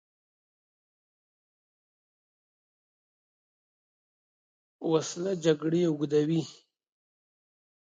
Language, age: Pashto, 30-39